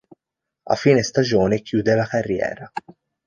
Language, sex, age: Italian, male, 19-29